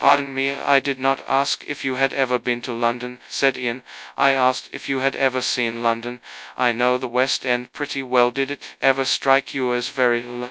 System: TTS, FastPitch